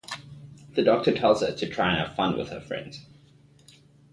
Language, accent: English, Southern African (South Africa, Zimbabwe, Namibia)